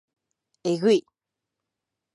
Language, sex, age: Japanese, female, 19-29